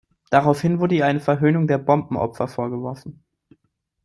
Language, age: German, 19-29